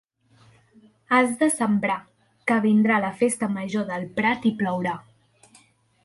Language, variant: Catalan, Central